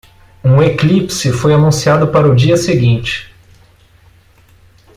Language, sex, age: Portuguese, male, 40-49